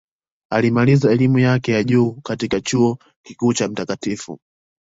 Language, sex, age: Swahili, male, 19-29